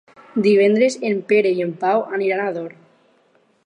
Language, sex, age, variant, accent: Catalan, female, under 19, Alacantí, valencià